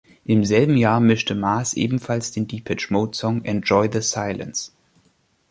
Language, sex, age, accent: German, male, 19-29, Deutschland Deutsch